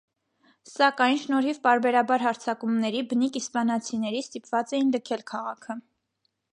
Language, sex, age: Armenian, female, 19-29